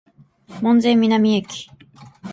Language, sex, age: Japanese, female, 19-29